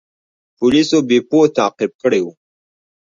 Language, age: Pashto, 19-29